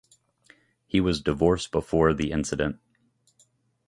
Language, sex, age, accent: English, male, 30-39, United States English